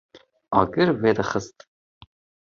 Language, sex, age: Kurdish, male, 40-49